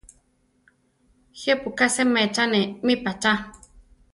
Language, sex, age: Central Tarahumara, female, 30-39